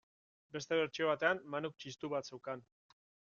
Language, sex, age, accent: Basque, male, 30-39, Erdialdekoa edo Nafarra (Gipuzkoa, Nafarroa)